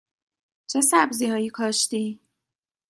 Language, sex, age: Persian, female, 19-29